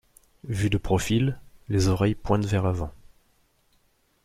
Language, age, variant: French, 30-39, Français de métropole